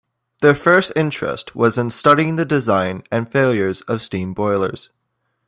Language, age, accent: English, under 19, Canadian English